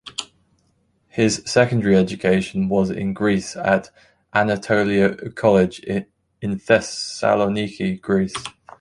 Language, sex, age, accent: English, male, 19-29, England English